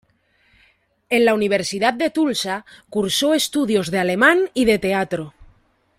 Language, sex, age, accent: Spanish, female, 19-29, España: Centro-Sur peninsular (Madrid, Toledo, Castilla-La Mancha)